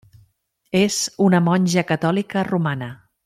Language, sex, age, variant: Catalan, female, 50-59, Central